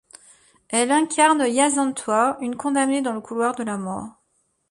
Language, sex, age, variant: French, female, 40-49, Français de métropole